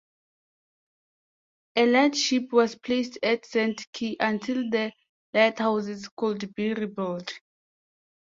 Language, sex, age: English, female, 19-29